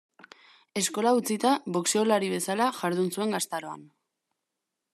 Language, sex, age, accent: Basque, female, 19-29, Mendebalekoa (Araba, Bizkaia, Gipuzkoako mendebaleko herri batzuk)